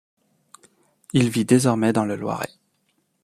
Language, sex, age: French, male, 30-39